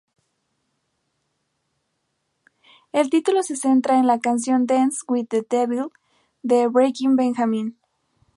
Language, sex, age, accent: Spanish, female, 19-29, México